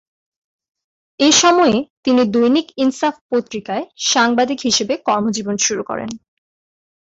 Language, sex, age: Bengali, female, under 19